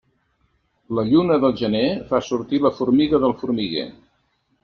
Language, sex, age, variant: Catalan, male, 70-79, Central